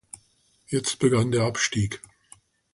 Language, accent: German, Deutschland Deutsch